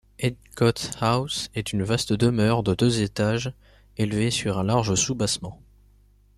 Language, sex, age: French, male, under 19